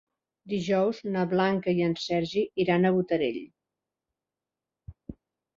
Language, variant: Catalan, Central